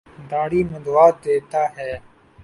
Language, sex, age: Urdu, male, 19-29